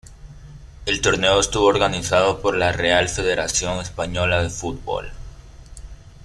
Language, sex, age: Spanish, male, under 19